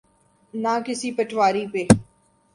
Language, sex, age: Urdu, female, 19-29